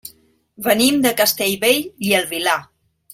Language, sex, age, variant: Catalan, female, 60-69, Central